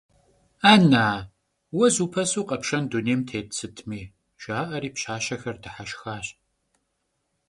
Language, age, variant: Kabardian, 40-49, Адыгэбзэ (Къэбэрдей, Кирил, псоми зэдай)